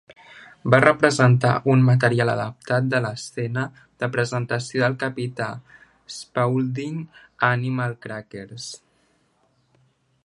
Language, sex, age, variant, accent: Catalan, male, under 19, Central, central